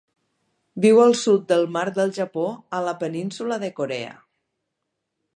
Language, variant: Catalan, Nord-Occidental